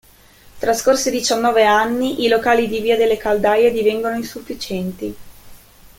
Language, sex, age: Italian, female, 19-29